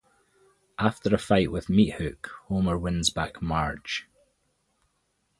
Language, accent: English, Scottish English